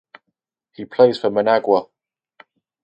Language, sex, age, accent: English, male, under 19, England English